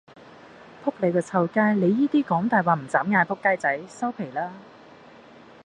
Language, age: Cantonese, 19-29